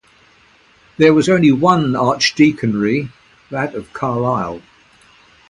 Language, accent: English, England English